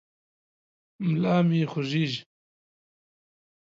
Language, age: Pashto, 40-49